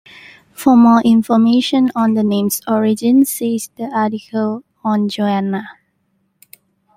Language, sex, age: English, female, 19-29